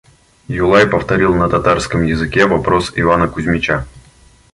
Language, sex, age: Russian, male, 30-39